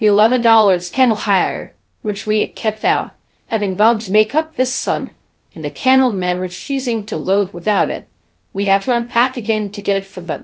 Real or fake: fake